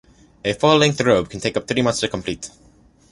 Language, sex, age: English, male, 19-29